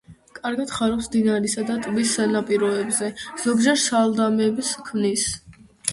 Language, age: Georgian, under 19